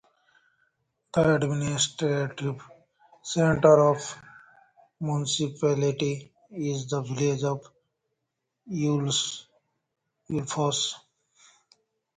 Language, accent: English, India and South Asia (India, Pakistan, Sri Lanka)